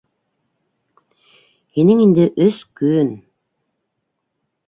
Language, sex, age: Bashkir, female, 30-39